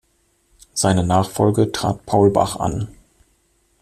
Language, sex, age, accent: German, male, 19-29, Deutschland Deutsch